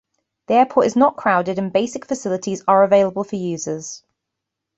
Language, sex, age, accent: English, female, 30-39, England English